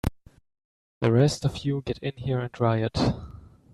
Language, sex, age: English, male, 19-29